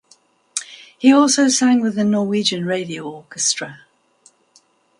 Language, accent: English, England English